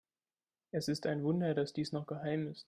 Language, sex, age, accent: German, male, 19-29, Deutschland Deutsch